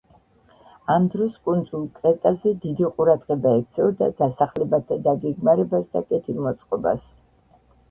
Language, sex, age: Georgian, female, 70-79